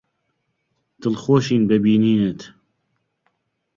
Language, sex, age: Central Kurdish, male, 30-39